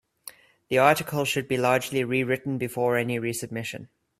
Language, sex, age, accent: English, male, 19-29, Southern African (South Africa, Zimbabwe, Namibia)